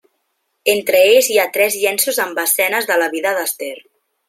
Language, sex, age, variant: Catalan, female, 19-29, Central